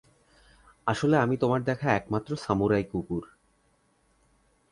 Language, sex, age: Bengali, male, 19-29